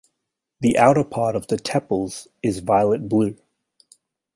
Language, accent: English, Australian English